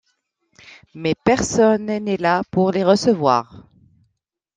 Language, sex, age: French, female, 40-49